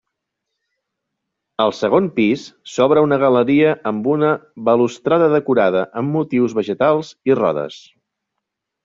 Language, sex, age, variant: Catalan, male, 30-39, Nord-Occidental